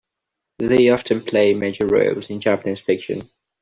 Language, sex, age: English, male, 19-29